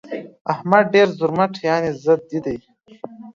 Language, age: Pashto, under 19